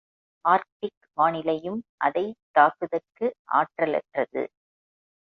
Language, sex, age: Tamil, female, 50-59